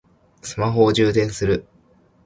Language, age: Japanese, 19-29